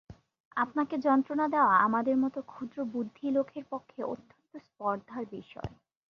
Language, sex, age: Bengali, female, 19-29